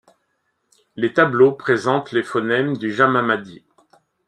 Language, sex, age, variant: French, male, 50-59, Français de métropole